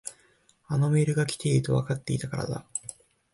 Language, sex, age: Japanese, male, 19-29